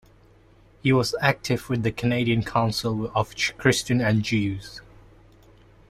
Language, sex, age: English, male, 19-29